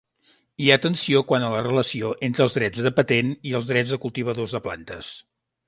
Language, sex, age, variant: Catalan, male, 50-59, Central